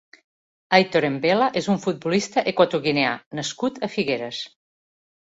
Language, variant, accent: Catalan, Central, central